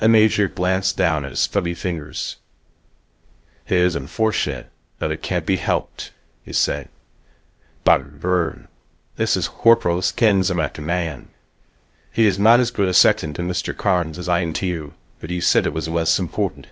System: TTS, VITS